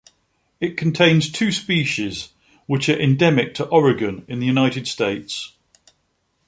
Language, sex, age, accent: English, male, 50-59, England English